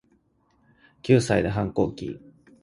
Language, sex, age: Japanese, male, 19-29